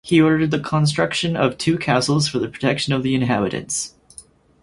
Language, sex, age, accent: English, male, 19-29, United States English